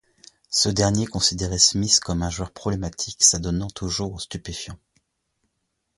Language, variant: French, Français de métropole